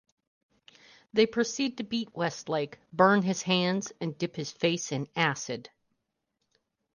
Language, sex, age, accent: English, female, 40-49, United States English